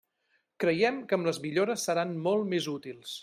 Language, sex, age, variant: Catalan, male, 50-59, Central